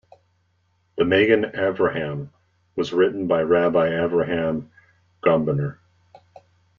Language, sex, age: English, male, 40-49